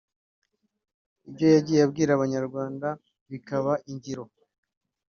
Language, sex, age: Kinyarwanda, male, 30-39